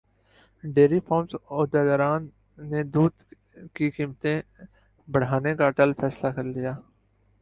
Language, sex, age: Urdu, male, 19-29